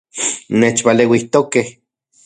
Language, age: Central Puebla Nahuatl, 30-39